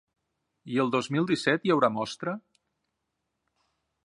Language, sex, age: Catalan, male, 50-59